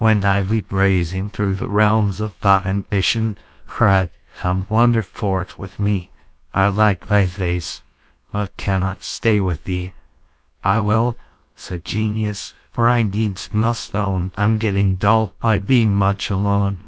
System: TTS, GlowTTS